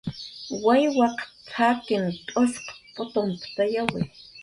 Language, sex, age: Jaqaru, female, 40-49